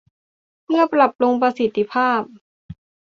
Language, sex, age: Thai, female, 19-29